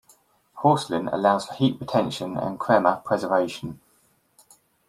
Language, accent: English, England English